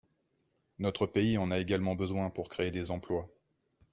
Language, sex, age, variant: French, male, 40-49, Français de métropole